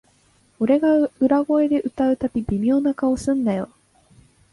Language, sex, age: Japanese, female, 19-29